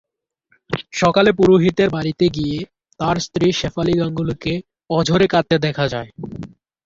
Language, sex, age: Bengali, male, under 19